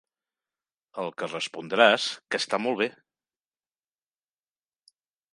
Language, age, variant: Catalan, 50-59, Central